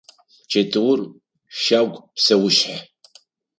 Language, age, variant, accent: Adyghe, 60-69, Адыгабзэ (Кирил, пстэумэ зэдыряе), Кıэмгуй (Çemguy)